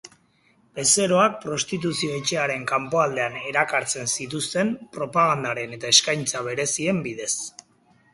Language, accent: Basque, Mendebalekoa (Araba, Bizkaia, Gipuzkoako mendebaleko herri batzuk)